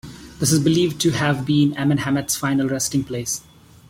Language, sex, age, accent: English, male, 30-39, India and South Asia (India, Pakistan, Sri Lanka)